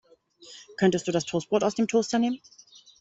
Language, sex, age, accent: German, female, 19-29, Deutschland Deutsch